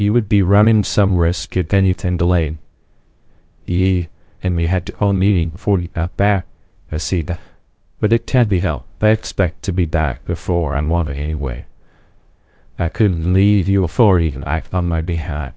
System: TTS, VITS